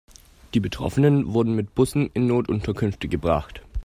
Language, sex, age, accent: German, male, under 19, Deutschland Deutsch